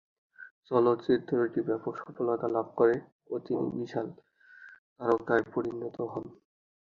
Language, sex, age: Bengali, male, 19-29